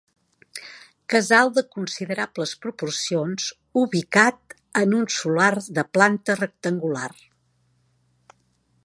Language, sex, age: Catalan, female, 60-69